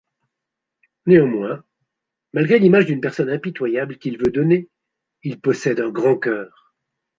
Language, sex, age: French, male, 60-69